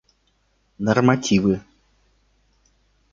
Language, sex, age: Russian, male, 40-49